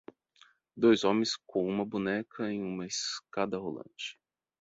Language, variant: Portuguese, Portuguese (Brasil)